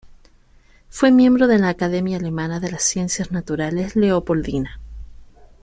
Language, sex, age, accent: Spanish, female, 19-29, Chileno: Chile, Cuyo